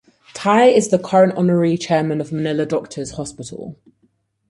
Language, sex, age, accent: English, female, 19-29, England English